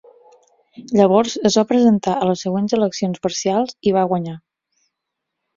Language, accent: Catalan, Garrotxi